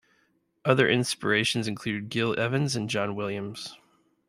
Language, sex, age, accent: English, male, 30-39, Canadian English